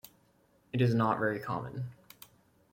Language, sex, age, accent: English, male, 19-29, United States English